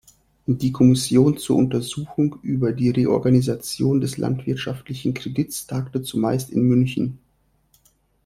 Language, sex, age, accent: German, male, 30-39, Russisch Deutsch